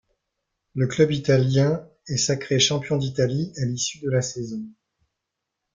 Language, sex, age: French, male, 40-49